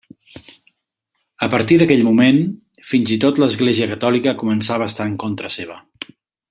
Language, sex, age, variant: Catalan, male, 50-59, Central